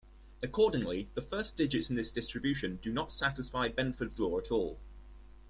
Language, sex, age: English, male, under 19